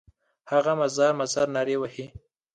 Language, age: Pashto, under 19